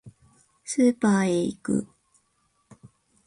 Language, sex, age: Japanese, female, 40-49